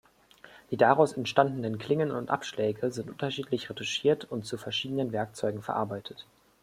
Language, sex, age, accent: German, male, 19-29, Deutschland Deutsch